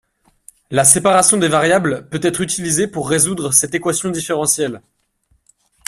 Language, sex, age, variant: French, male, 19-29, Français de métropole